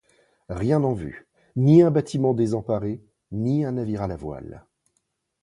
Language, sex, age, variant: French, male, 40-49, Français de métropole